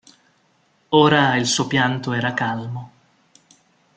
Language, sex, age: Italian, male, 30-39